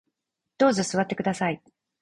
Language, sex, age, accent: Japanese, female, 40-49, 標準語